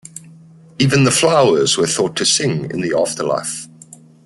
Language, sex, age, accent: English, male, 40-49, Southern African (South Africa, Zimbabwe, Namibia)